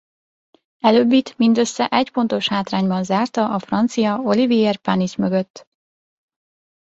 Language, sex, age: Hungarian, female, 19-29